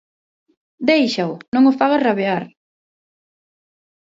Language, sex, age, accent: Galician, female, 19-29, Normativo (estándar)